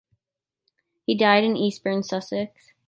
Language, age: English, 19-29